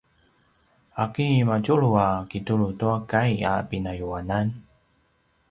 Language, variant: Paiwan, pinayuanan a kinaikacedasan (東排灣語)